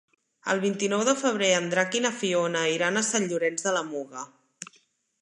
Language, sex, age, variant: Catalan, female, 30-39, Central